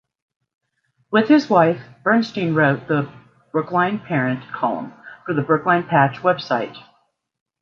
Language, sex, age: English, female, 50-59